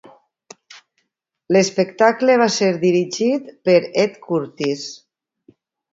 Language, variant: Catalan, Valencià meridional